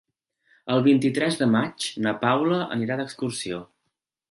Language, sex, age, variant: Catalan, male, 19-29, Central